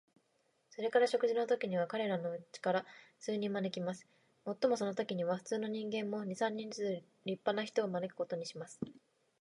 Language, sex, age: Japanese, female, 19-29